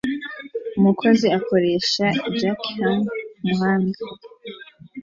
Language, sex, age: Kinyarwanda, female, 19-29